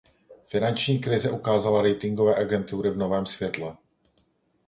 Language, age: Czech, 40-49